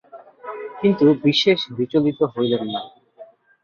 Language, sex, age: Bengali, male, 30-39